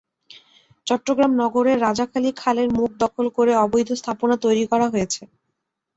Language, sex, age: Bengali, female, 19-29